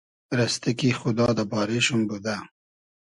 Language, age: Hazaragi, 19-29